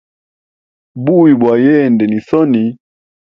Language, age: Hemba, 30-39